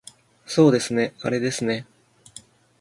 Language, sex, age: Japanese, male, 19-29